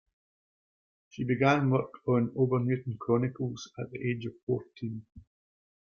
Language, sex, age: English, male, 40-49